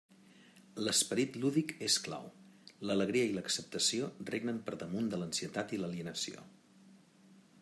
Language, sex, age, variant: Catalan, male, 40-49, Central